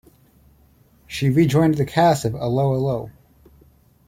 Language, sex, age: English, male, 19-29